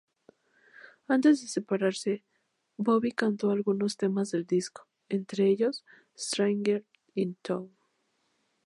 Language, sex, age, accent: Spanish, female, 19-29, México